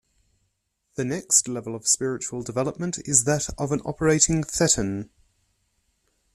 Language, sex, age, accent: English, male, 19-29, Australian English